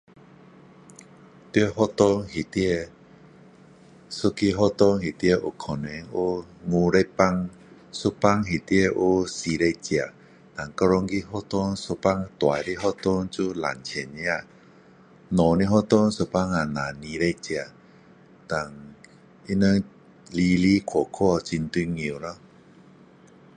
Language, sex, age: Min Dong Chinese, male, 50-59